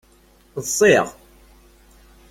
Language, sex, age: Kabyle, male, 30-39